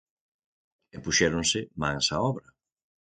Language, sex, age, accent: Galician, male, 60-69, Atlántico (seseo e gheada)